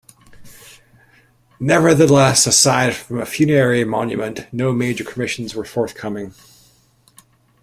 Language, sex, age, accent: English, male, 40-49, Canadian English